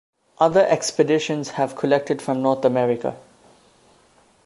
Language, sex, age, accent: English, male, under 19, Southern African (South Africa, Zimbabwe, Namibia)